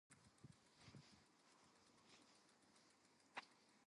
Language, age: English, 19-29